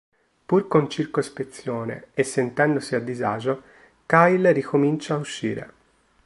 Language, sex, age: Italian, male, 19-29